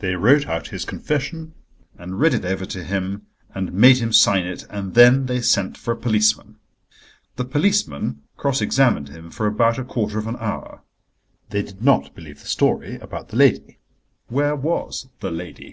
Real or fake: real